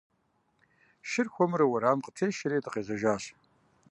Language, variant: Kabardian, Адыгэбзэ (Къэбэрдей, Кирил, псоми зэдай)